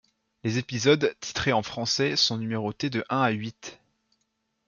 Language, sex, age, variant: French, male, 19-29, Français de métropole